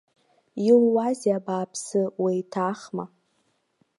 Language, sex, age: Abkhazian, female, 19-29